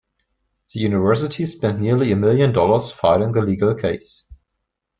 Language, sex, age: English, male, 19-29